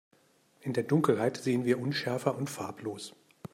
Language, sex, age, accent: German, male, 50-59, Deutschland Deutsch